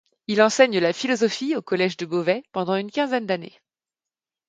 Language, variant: French, Français de métropole